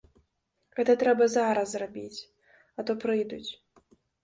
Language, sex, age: Belarusian, female, 19-29